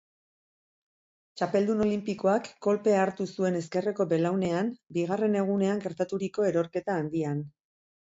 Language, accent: Basque, Mendebalekoa (Araba, Bizkaia, Gipuzkoako mendebaleko herri batzuk)